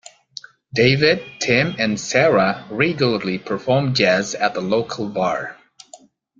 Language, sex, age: English, male, 40-49